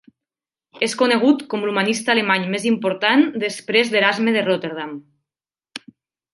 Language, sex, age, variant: Catalan, female, 30-39, Nord-Occidental